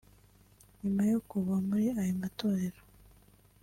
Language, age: Kinyarwanda, 19-29